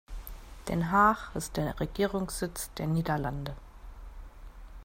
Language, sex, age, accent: German, female, 19-29, Deutschland Deutsch